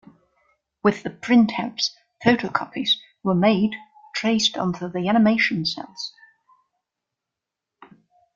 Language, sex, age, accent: English, female, 19-29, England English